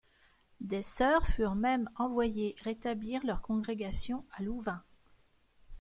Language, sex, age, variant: French, female, 40-49, Français de métropole